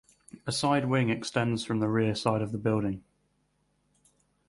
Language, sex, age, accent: English, male, 19-29, England English